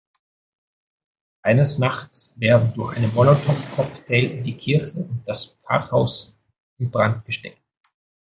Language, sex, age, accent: German, male, 30-39, Österreichisches Deutsch